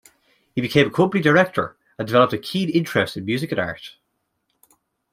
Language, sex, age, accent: English, male, 19-29, Irish English